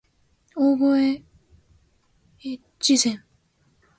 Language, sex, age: Japanese, female, under 19